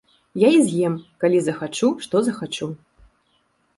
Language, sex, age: Belarusian, female, 30-39